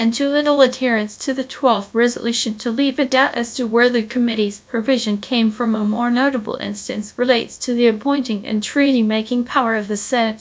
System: TTS, GradTTS